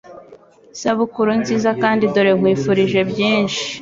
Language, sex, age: Kinyarwanda, female, 30-39